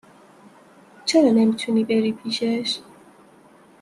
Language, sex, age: Persian, female, 19-29